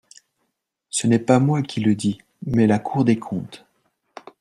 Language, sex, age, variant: French, male, 40-49, Français de métropole